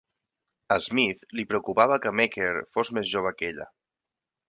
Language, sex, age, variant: Catalan, male, 30-39, Central